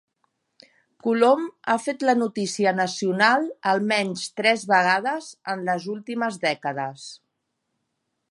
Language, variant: Catalan, Central